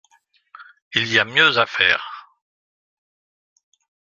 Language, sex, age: French, male, 60-69